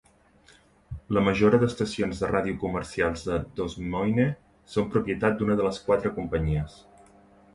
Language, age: Catalan, 30-39